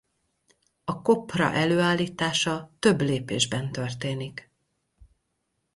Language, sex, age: Hungarian, female, 40-49